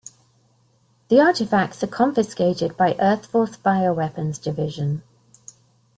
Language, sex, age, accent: English, female, 50-59, England English